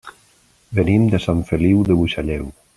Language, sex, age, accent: Catalan, male, 50-59, valencià